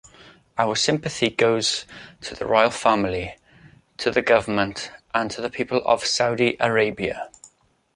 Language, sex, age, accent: English, male, 19-29, Welsh English